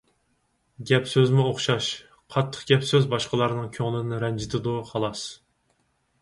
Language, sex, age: Uyghur, male, 30-39